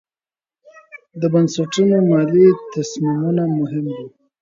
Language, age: Pashto, 30-39